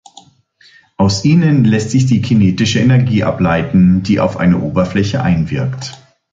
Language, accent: German, Deutschland Deutsch